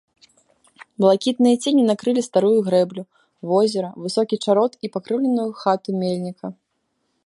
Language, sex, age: Belarusian, female, 19-29